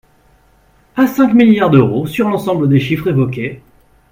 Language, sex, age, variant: French, male, 30-39, Français de métropole